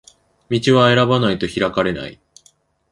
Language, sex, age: Japanese, male, 19-29